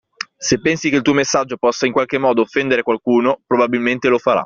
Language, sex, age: Italian, male, 19-29